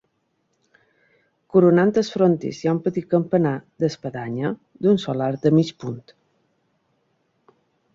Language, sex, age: Catalan, female, 40-49